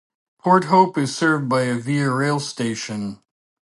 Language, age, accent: English, 50-59, Canadian English